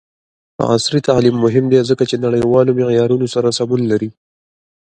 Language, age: Pashto, 19-29